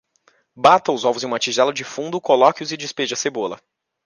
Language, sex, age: Portuguese, male, 19-29